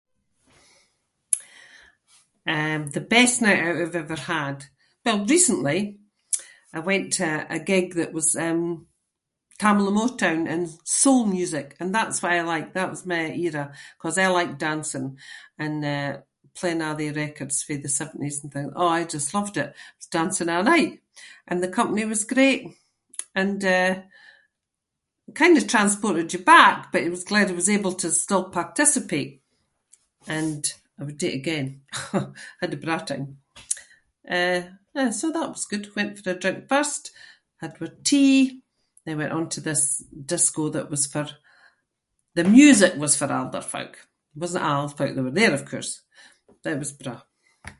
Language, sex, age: Scots, female, 70-79